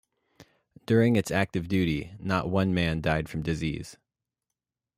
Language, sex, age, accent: English, male, 19-29, United States English